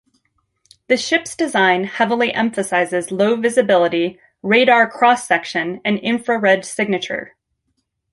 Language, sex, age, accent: English, female, 40-49, United States English